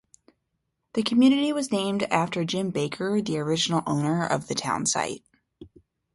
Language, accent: English, United States English